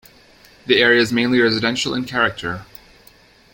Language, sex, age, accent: English, male, 19-29, United States English